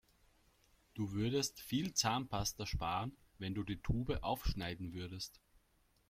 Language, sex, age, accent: German, male, 30-39, Österreichisches Deutsch